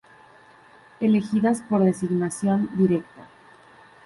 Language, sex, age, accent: Spanish, female, under 19, México